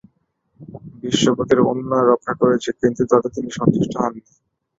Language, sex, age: Bengali, male, 19-29